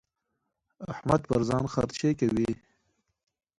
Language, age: Pashto, 19-29